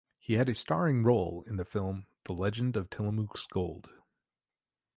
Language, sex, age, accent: English, male, 40-49, United States English